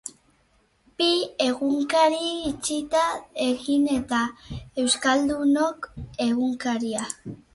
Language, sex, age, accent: Basque, female, 40-49, Erdialdekoa edo Nafarra (Gipuzkoa, Nafarroa)